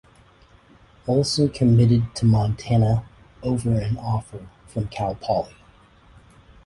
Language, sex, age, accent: English, male, 40-49, United States English